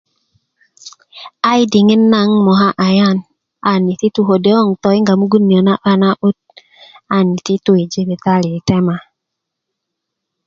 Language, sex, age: Kuku, female, 19-29